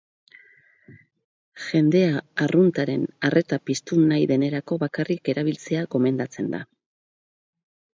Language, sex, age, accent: Basque, female, 60-69, Mendebalekoa (Araba, Bizkaia, Gipuzkoako mendebaleko herri batzuk)